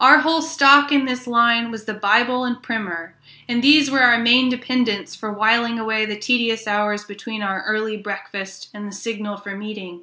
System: none